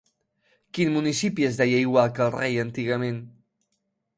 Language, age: Catalan, 30-39